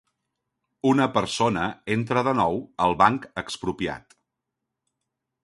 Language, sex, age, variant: Catalan, male, 40-49, Central